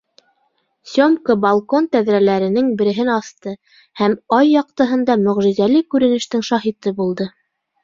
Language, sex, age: Bashkir, female, 30-39